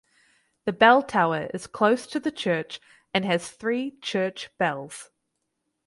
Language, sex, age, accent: English, female, 19-29, New Zealand English